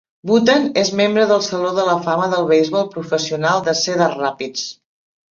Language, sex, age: Catalan, female, 60-69